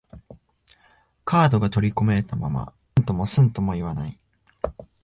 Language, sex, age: Japanese, male, 19-29